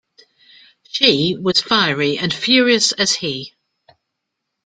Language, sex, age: English, female, 50-59